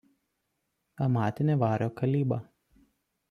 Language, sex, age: Lithuanian, male, 30-39